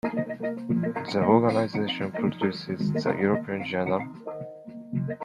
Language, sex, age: English, male, 19-29